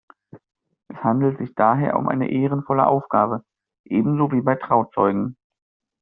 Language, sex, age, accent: German, male, 30-39, Deutschland Deutsch